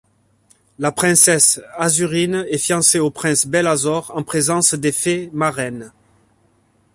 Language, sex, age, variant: French, male, 40-49, Français de métropole